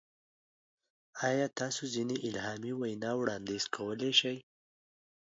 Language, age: Pashto, 19-29